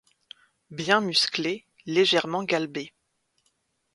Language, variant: French, Français de métropole